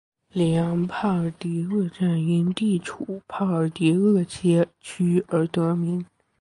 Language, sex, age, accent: Chinese, male, under 19, 出生地：江西省